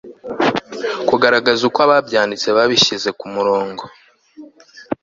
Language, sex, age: Kinyarwanda, male, 19-29